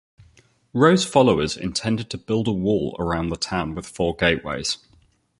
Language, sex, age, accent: English, male, 30-39, England English